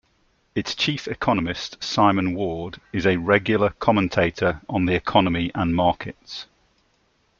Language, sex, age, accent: English, male, 40-49, England English